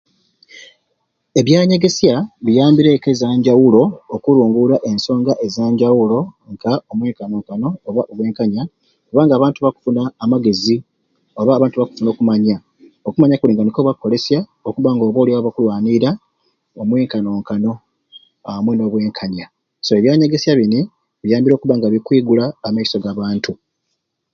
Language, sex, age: Ruuli, male, 30-39